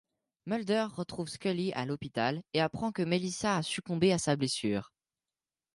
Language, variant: French, Français de métropole